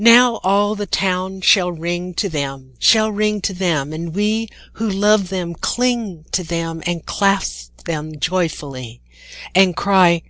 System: none